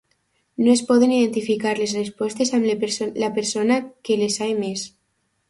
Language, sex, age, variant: Catalan, female, under 19, Alacantí